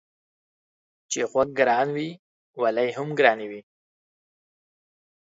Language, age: Pashto, 19-29